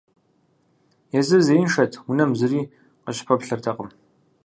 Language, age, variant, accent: Kabardian, 19-29, Адыгэбзэ (Къэбэрдей, Кирил, псоми зэдай), Джылэхъстэней (Gilahsteney)